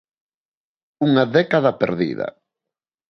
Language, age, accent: Galician, 30-39, Normativo (estándar)